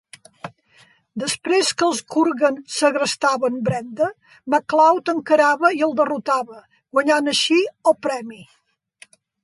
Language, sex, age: Catalan, female, 60-69